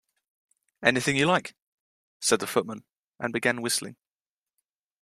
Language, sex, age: English, male, 19-29